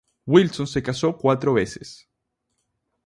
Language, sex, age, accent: Spanish, male, 19-29, Caribe: Cuba, Venezuela, Puerto Rico, República Dominicana, Panamá, Colombia caribeña, México caribeño, Costa del golfo de México